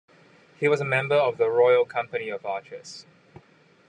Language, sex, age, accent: English, male, 30-39, Hong Kong English